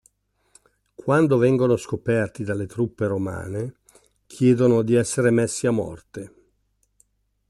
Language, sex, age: Italian, male, 60-69